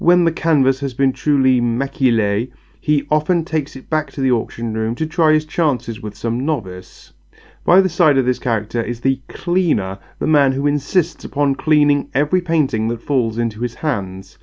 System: none